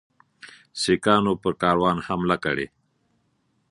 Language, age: Pashto, 40-49